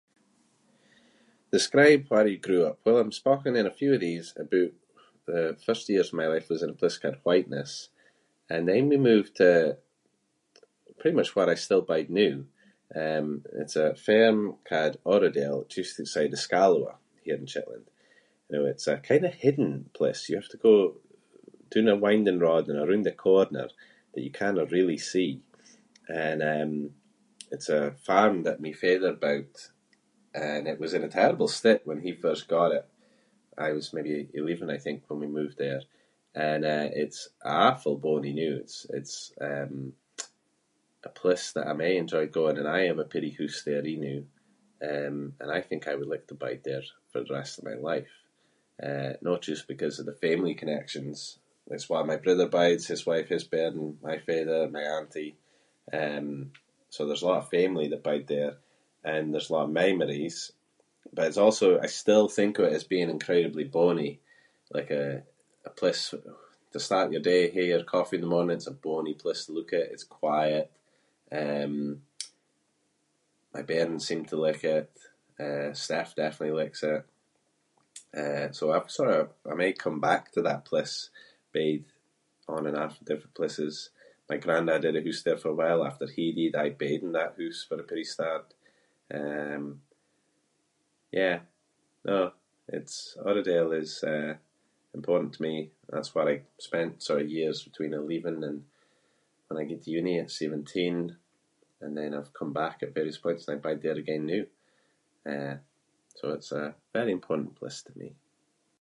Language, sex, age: Scots, male, 30-39